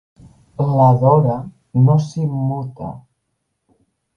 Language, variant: Catalan, Balear